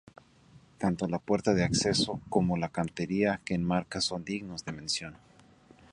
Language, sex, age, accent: Spanish, male, 30-39, México